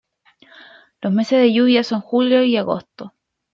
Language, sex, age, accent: Spanish, female, under 19, Chileno: Chile, Cuyo